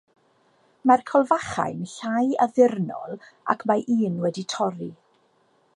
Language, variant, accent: Welsh, South-Western Welsh, Y Deyrnas Unedig Cymraeg